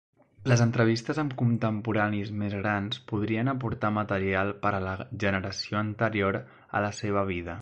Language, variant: Catalan, Central